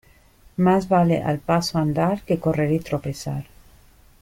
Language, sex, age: Spanish, female, 50-59